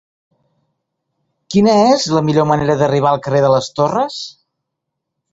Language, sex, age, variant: Catalan, male, 40-49, Central